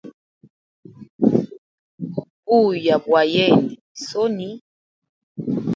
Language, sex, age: Hemba, female, 19-29